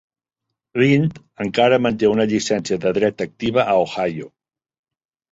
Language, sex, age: Catalan, male, 50-59